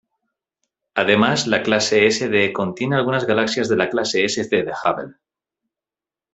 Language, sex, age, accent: Spanish, male, 19-29, España: Norte peninsular (Asturias, Castilla y León, Cantabria, País Vasco, Navarra, Aragón, La Rioja, Guadalajara, Cuenca)